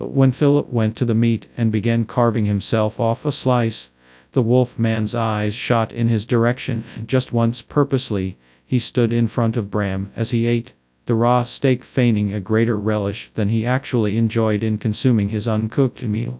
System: TTS, FastPitch